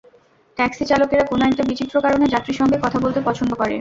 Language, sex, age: Bengali, female, 19-29